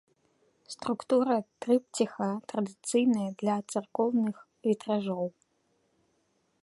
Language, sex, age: Belarusian, female, 19-29